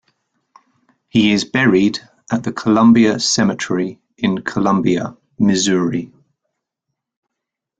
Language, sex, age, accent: English, male, 30-39, England English